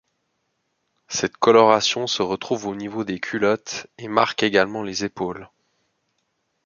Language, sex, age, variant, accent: French, male, 19-29, Français d'Europe, Français de Suisse